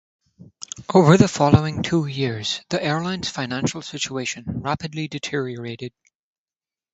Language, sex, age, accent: English, male, under 19, United States English; India and South Asia (India, Pakistan, Sri Lanka)